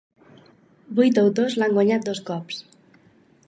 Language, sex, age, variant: Catalan, female, 19-29, Balear